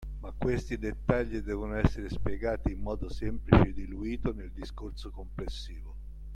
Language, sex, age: Italian, male, 60-69